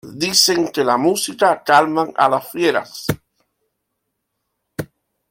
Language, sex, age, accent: Spanish, male, 50-59, Caribe: Cuba, Venezuela, Puerto Rico, República Dominicana, Panamá, Colombia caribeña, México caribeño, Costa del golfo de México